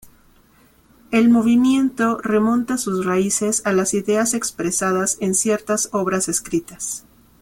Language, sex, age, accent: Spanish, female, 30-39, México